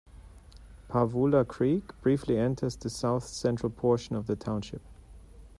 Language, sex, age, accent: English, male, 40-49, England English